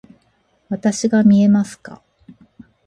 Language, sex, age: Japanese, female, 40-49